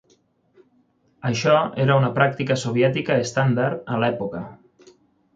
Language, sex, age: Catalan, male, 30-39